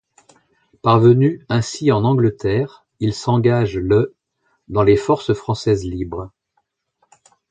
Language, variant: French, Français de métropole